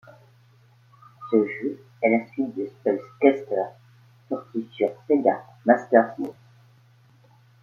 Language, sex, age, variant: French, female, 50-59, Français de métropole